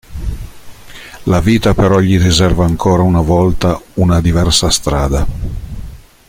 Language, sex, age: Italian, male, 50-59